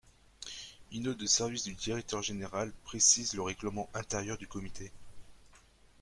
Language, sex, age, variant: French, male, 19-29, Français de métropole